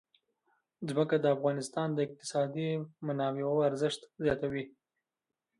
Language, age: Pashto, 19-29